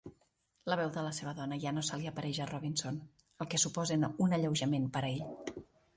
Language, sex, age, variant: Catalan, female, 30-39, Central